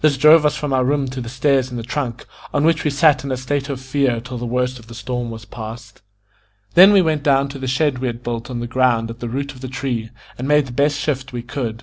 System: none